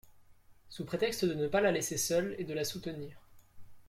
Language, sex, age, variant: French, male, 19-29, Français de métropole